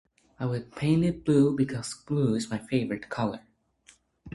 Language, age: English, under 19